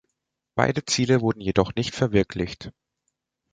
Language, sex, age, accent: German, male, 19-29, Deutschland Deutsch